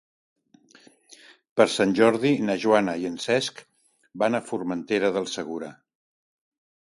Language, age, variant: Catalan, 60-69, Central